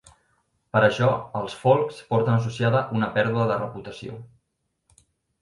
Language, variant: Catalan, Central